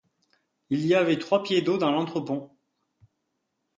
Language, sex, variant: French, male, Français de métropole